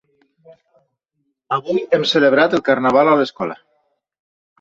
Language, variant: Catalan, Septentrional